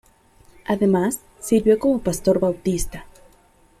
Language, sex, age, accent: Spanish, female, 19-29, México